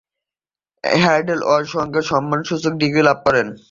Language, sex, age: Bengali, male, 19-29